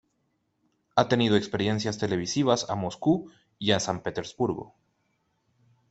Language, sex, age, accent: Spanish, male, 19-29, América central